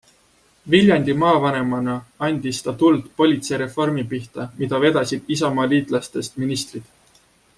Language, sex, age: Estonian, male, 19-29